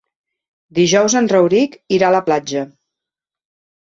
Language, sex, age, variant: Catalan, female, 50-59, Central